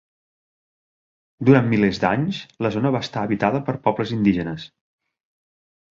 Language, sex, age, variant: Catalan, male, 40-49, Central